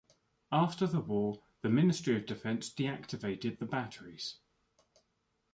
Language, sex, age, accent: English, male, 30-39, England English